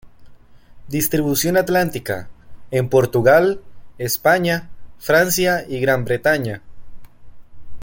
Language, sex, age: Spanish, male, 19-29